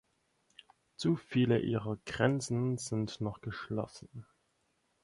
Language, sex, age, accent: German, male, 19-29, Deutschland Deutsch